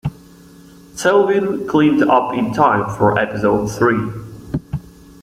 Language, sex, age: English, male, 19-29